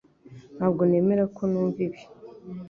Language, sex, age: Kinyarwanda, female, under 19